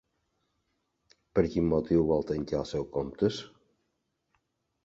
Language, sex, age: Catalan, male, 60-69